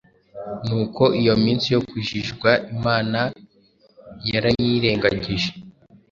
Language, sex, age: Kinyarwanda, male, 19-29